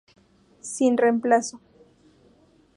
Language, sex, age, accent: Spanish, female, 19-29, México